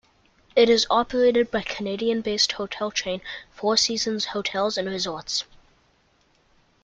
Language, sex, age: English, male, under 19